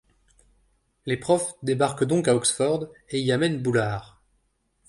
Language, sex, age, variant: French, male, 30-39, Français de métropole